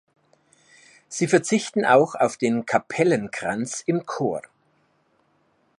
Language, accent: German, Österreichisches Deutsch